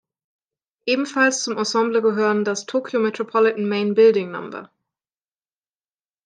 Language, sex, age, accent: German, female, 19-29, Deutschland Deutsch